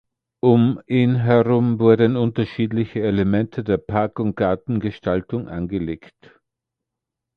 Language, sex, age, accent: German, male, 60-69, Österreichisches Deutsch